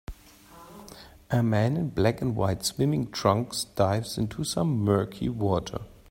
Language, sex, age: English, male, 30-39